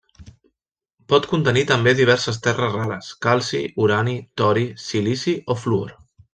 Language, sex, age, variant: Catalan, male, 30-39, Central